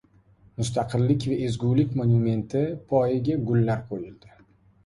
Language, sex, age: Uzbek, male, 19-29